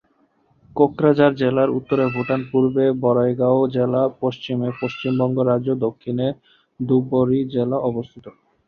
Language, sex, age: Bengali, male, 19-29